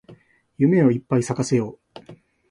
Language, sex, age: Japanese, male, 40-49